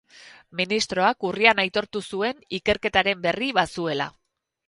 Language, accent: Basque, Erdialdekoa edo Nafarra (Gipuzkoa, Nafarroa)